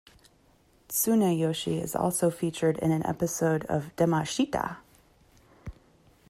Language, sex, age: English, female, 30-39